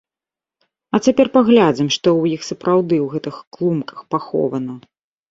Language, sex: Belarusian, female